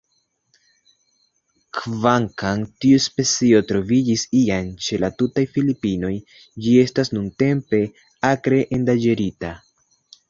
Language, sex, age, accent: Esperanto, male, 19-29, Internacia